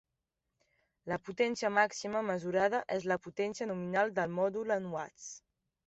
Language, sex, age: Catalan, female, 19-29